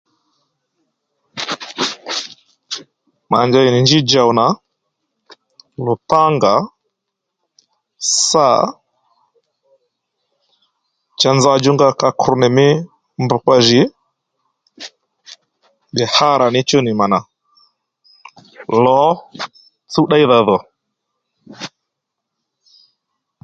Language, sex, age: Lendu, male, 40-49